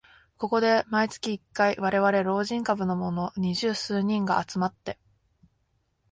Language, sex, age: Japanese, female, 19-29